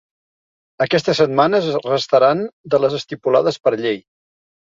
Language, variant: Catalan, Central